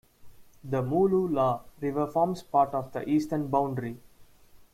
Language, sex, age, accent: English, male, 19-29, India and South Asia (India, Pakistan, Sri Lanka)